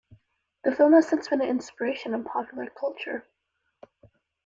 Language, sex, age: English, female, 19-29